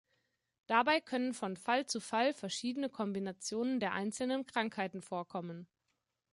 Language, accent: German, Deutschland Deutsch